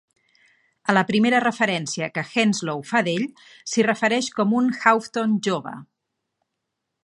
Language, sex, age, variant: Catalan, female, 40-49, Central